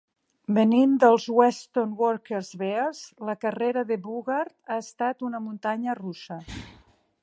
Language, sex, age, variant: Catalan, female, 50-59, Nord-Occidental